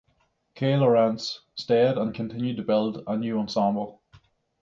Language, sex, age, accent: English, male, 30-39, Northern Irish